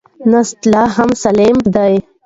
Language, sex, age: Pashto, female, 19-29